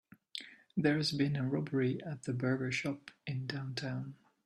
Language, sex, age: English, male, 19-29